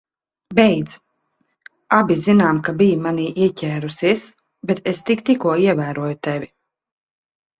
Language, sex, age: Latvian, female, 30-39